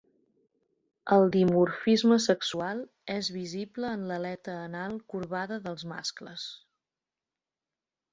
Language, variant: Catalan, Central